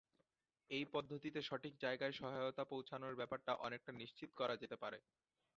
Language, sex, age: Bengali, male, 19-29